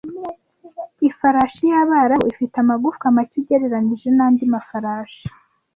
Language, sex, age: Kinyarwanda, female, 30-39